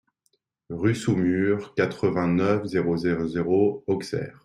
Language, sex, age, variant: French, male, 40-49, Français de métropole